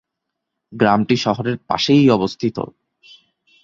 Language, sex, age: Bengali, male, 19-29